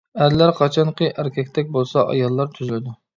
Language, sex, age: Uyghur, male, 30-39